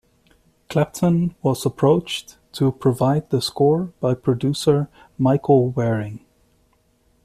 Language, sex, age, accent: English, male, 30-39, United States English